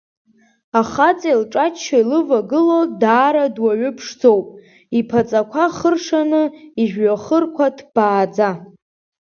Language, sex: Abkhazian, female